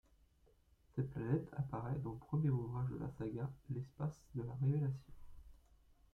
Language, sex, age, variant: French, male, 30-39, Français de métropole